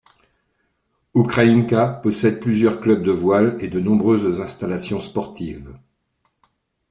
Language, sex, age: French, male, 50-59